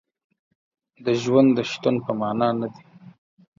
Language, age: Pashto, 30-39